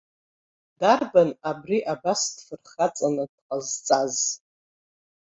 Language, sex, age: Abkhazian, female, 60-69